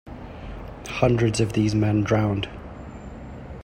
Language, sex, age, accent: English, male, 19-29, England English